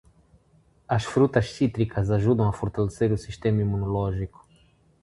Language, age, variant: Portuguese, 40-49, Portuguese (Portugal)